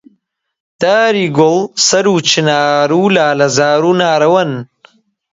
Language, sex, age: Central Kurdish, male, 19-29